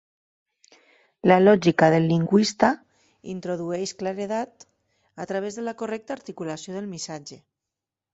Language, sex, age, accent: Catalan, female, 40-49, valencià; Tortosí